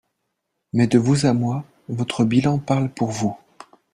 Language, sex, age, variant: French, male, 40-49, Français de métropole